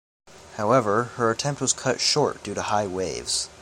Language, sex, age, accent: English, male, under 19, United States English